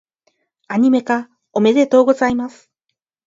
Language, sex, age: Japanese, female, 30-39